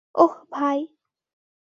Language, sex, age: Bengali, female, 19-29